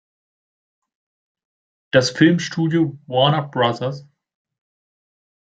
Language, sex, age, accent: German, male, 19-29, Deutschland Deutsch